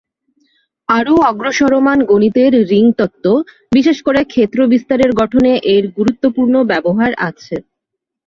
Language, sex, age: Bengali, female, 30-39